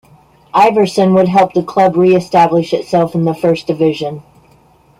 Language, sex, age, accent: English, female, 50-59, United States English